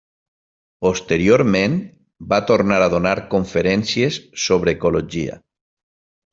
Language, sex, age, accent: Catalan, male, 60-69, valencià